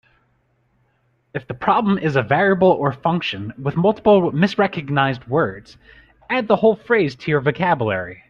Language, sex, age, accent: English, male, 30-39, United States English